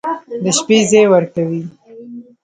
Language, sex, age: Pashto, female, 19-29